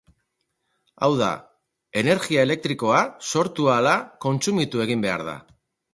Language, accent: Basque, Erdialdekoa edo Nafarra (Gipuzkoa, Nafarroa)